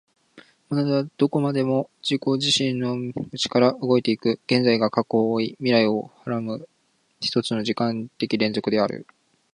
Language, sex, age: Japanese, male, 19-29